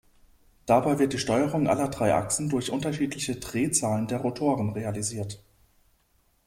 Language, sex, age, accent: German, male, 19-29, Deutschland Deutsch